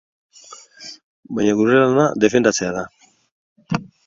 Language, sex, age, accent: Basque, male, 60-69, Mendebalekoa (Araba, Bizkaia, Gipuzkoako mendebaleko herri batzuk)